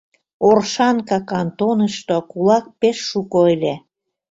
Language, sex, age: Mari, female, 70-79